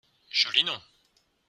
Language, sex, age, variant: French, male, 40-49, Français de métropole